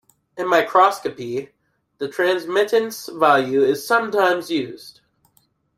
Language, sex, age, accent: English, male, under 19, United States English